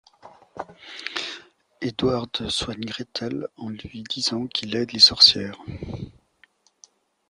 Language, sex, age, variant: French, male, 50-59, Français de métropole